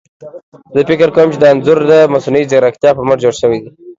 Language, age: Pashto, 19-29